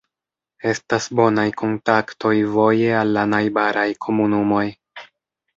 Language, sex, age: Esperanto, male, 30-39